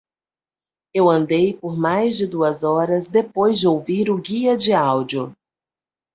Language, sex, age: Portuguese, female, 40-49